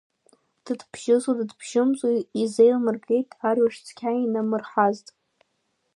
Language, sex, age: Abkhazian, female, under 19